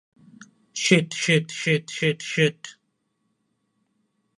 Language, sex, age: Bengali, male, 19-29